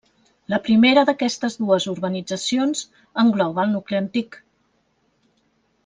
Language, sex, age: Catalan, female, 40-49